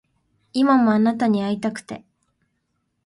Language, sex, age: Japanese, female, 19-29